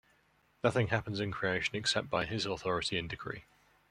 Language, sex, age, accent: English, male, 19-29, England English